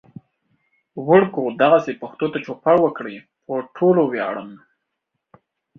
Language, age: Pashto, under 19